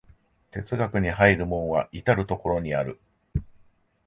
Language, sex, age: Japanese, male, 50-59